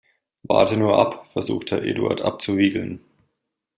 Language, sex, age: German, male, 19-29